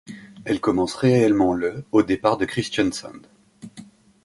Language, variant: French, Français de métropole